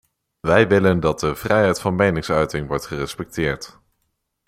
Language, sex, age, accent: Dutch, male, under 19, Nederlands Nederlands